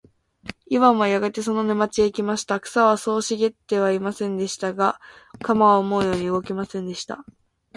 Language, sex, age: Japanese, female, 19-29